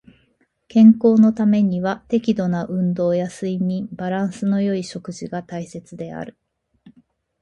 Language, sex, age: Japanese, female, 40-49